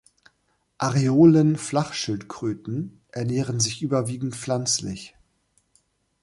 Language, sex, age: German, male, 40-49